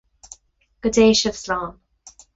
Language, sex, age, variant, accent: Irish, female, 30-39, Gaeilge Chonnacht, Cainteoir líofa, ní ó dhúchas